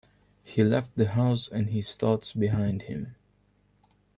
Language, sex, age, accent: English, male, 19-29, United States English